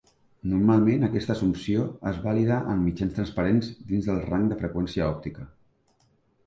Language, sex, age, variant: Catalan, male, 40-49, Central